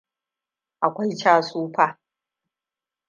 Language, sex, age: Hausa, female, 30-39